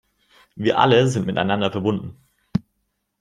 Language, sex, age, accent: German, male, 19-29, Deutschland Deutsch